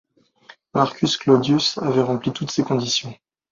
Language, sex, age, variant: French, male, 30-39, Français de métropole